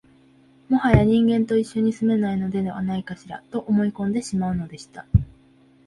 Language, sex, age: Japanese, female, 19-29